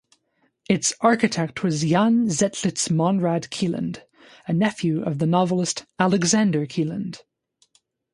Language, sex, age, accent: English, female, 19-29, Canadian English